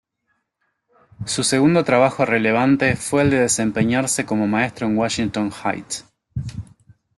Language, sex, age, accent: Spanish, male, 30-39, Rioplatense: Argentina, Uruguay, este de Bolivia, Paraguay